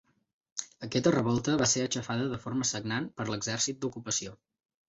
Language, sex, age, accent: Catalan, male, 19-29, Camp de Tarragona